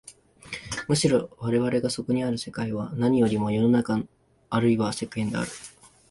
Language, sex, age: Japanese, male, 19-29